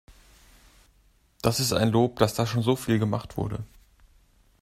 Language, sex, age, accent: German, male, 19-29, Deutschland Deutsch